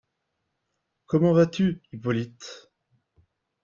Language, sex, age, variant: French, male, 30-39, Français de métropole